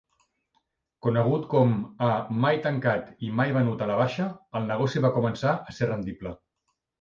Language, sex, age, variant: Catalan, male, 40-49, Central